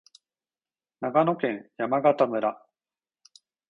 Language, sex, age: Japanese, male, 40-49